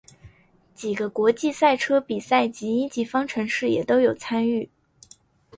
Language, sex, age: Chinese, female, 19-29